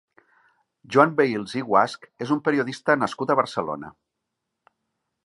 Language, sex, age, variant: Catalan, male, 40-49, Nord-Occidental